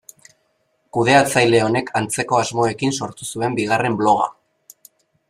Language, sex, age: Basque, male, 19-29